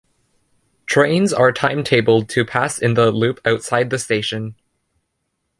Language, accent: English, Canadian English